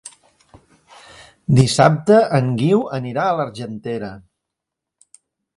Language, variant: Catalan, Central